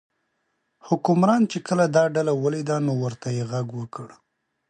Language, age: Pashto, 30-39